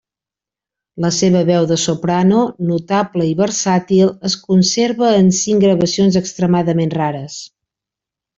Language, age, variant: Catalan, 40-49, Central